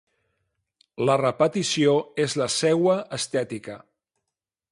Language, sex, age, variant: Catalan, male, 40-49, Central